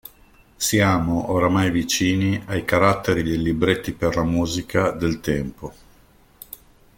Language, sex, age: Italian, male, 50-59